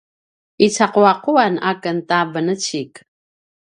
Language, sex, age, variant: Paiwan, female, 50-59, pinayuanan a kinaikacedasan (東排灣語)